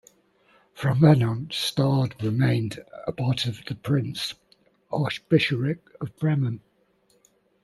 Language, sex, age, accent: English, male, 50-59, England English